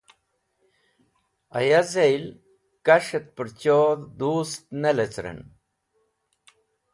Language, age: Wakhi, 70-79